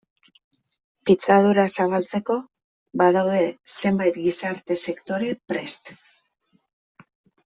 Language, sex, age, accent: Basque, female, 19-29, Mendebalekoa (Araba, Bizkaia, Gipuzkoako mendebaleko herri batzuk)